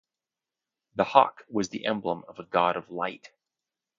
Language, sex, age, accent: English, male, 40-49, United States English